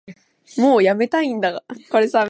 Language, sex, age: Japanese, female, under 19